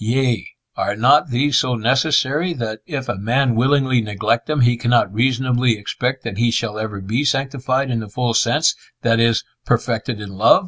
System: none